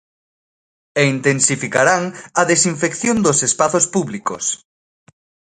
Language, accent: Galician, Normativo (estándar)